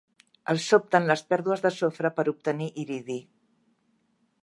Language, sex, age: Catalan, female, 60-69